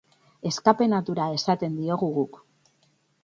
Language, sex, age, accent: Basque, female, 30-39, Mendebalekoa (Araba, Bizkaia, Gipuzkoako mendebaleko herri batzuk)